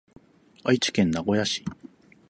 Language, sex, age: Japanese, male, 40-49